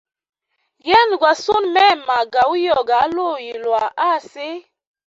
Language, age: Hemba, 30-39